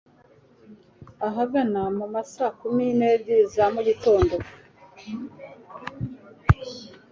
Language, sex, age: Kinyarwanda, female, 30-39